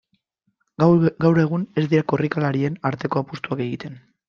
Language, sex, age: Basque, male, 19-29